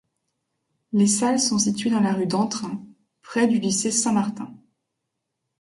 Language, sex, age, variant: French, female, 30-39, Français de métropole